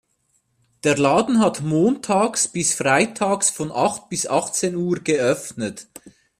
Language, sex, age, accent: German, male, 40-49, Schweizerdeutsch